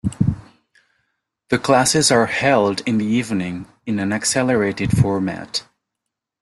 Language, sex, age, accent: English, male, 30-39, United States English